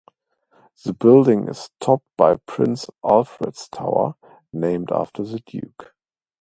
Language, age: English, 30-39